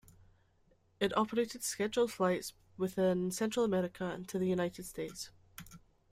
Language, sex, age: English, female, 30-39